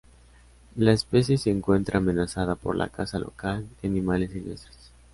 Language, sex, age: Spanish, male, 19-29